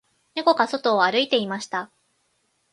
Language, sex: Japanese, female